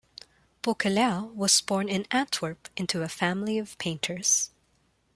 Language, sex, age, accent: English, female, 19-29, Filipino